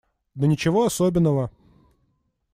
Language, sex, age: Russian, male, 19-29